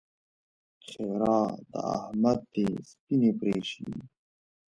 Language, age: Pashto, 19-29